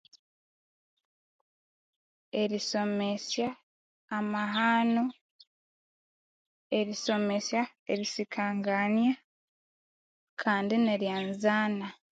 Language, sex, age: Konzo, female, 19-29